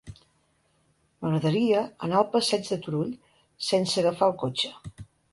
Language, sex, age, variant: Catalan, female, 40-49, Central